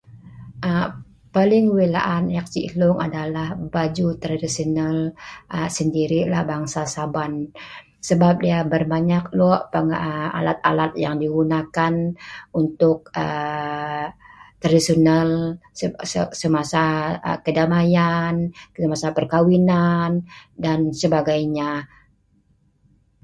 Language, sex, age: Sa'ban, female, 50-59